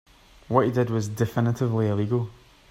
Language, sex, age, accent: English, male, 19-29, Scottish English